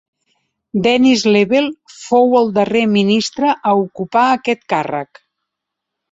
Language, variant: Catalan, Central